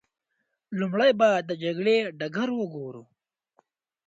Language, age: Pashto, 19-29